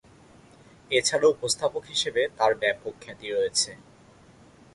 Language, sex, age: Bengali, male, under 19